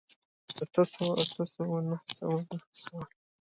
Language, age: Pashto, 19-29